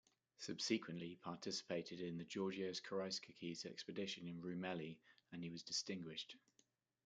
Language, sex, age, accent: English, male, 30-39, England English